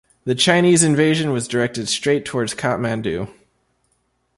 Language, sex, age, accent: English, male, 19-29, United States English